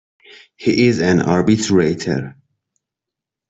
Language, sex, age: English, male, 30-39